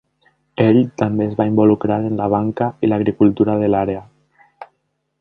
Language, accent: Catalan, valencià